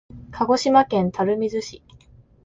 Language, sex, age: Japanese, female, 19-29